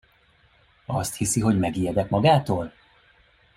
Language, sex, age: Hungarian, male, 30-39